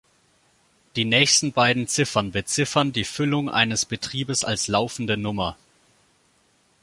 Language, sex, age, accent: German, male, 19-29, Deutschland Deutsch